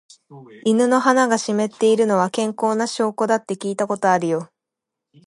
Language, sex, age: Japanese, female, 19-29